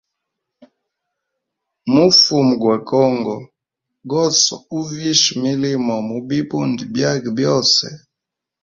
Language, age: Hemba, 19-29